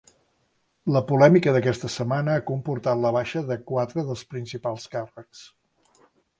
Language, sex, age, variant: Catalan, male, 60-69, Central